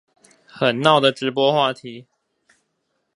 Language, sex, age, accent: Chinese, male, 19-29, 出生地：臺北市; 出生地：新北市